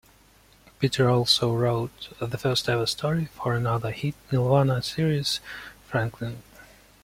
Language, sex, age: English, male, 19-29